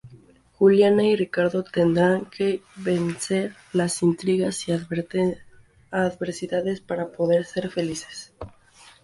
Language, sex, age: Spanish, female, under 19